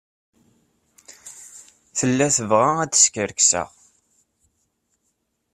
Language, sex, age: Kabyle, male, 19-29